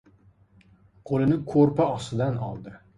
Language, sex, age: Uzbek, male, 19-29